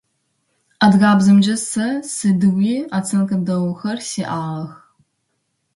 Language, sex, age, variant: Adyghe, female, 30-39, Адыгабзэ (Кирил, пстэумэ зэдыряе)